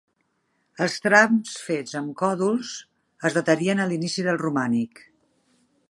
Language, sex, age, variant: Catalan, female, 50-59, Central